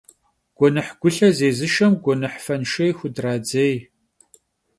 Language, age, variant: Kabardian, 40-49, Адыгэбзэ (Къэбэрдей, Кирил, псоми зэдай)